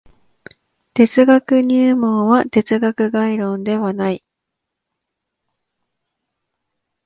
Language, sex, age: Japanese, female, 19-29